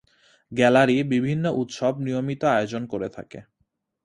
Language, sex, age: Bengali, male, 19-29